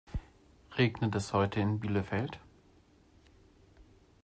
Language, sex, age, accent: German, male, 30-39, Deutschland Deutsch